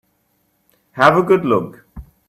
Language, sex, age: English, male, 19-29